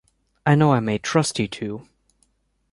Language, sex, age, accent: English, male, 30-39, United States English